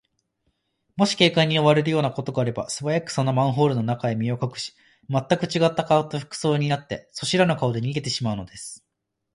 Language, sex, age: Japanese, male, 19-29